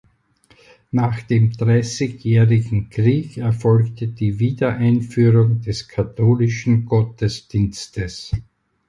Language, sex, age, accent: German, male, 70-79, Österreichisches Deutsch